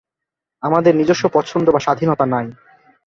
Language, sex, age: Bengali, male, 19-29